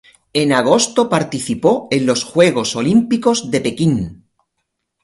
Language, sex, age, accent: Spanish, male, 50-59, España: Sur peninsular (Andalucia, Extremadura, Murcia)